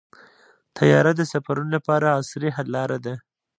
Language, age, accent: Pashto, 19-29, معیاري پښتو